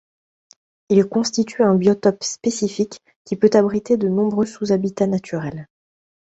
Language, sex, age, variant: French, female, 30-39, Français de métropole